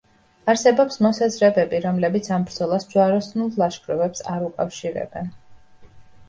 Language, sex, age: Georgian, female, 30-39